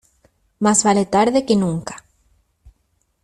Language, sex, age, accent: Spanish, female, 19-29, Chileno: Chile, Cuyo